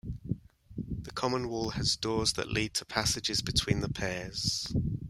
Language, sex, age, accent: English, male, 30-39, England English